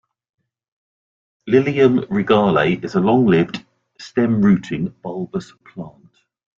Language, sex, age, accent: English, male, 50-59, England English